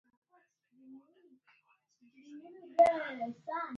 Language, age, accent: English, 19-29, United States English